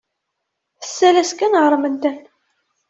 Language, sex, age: Kabyle, female, 30-39